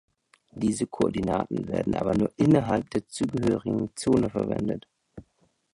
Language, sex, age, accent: German, male, 19-29, Deutschland Deutsch